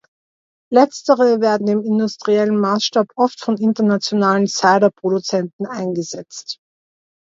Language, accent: German, Österreichisches Deutsch